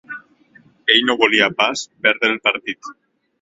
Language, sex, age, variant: Catalan, male, 19-29, Nord-Occidental